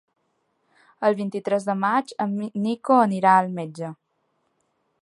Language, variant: Catalan, Balear